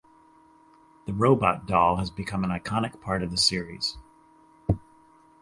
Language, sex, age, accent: English, male, 50-59, United States English